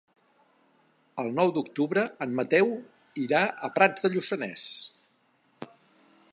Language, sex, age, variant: Catalan, male, 50-59, Central